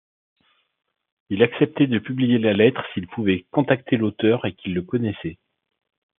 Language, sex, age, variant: French, male, 40-49, Français de métropole